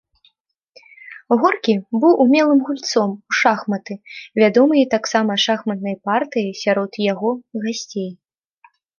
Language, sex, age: Belarusian, female, 19-29